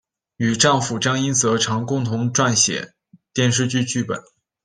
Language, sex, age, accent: Chinese, male, 19-29, 出生地：山西省